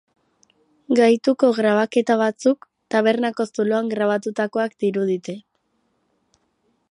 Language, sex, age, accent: Basque, female, under 19, Erdialdekoa edo Nafarra (Gipuzkoa, Nafarroa)